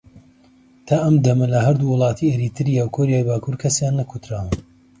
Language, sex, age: Central Kurdish, male, 30-39